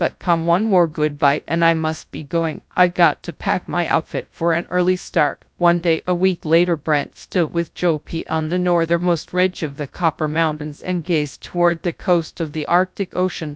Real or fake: fake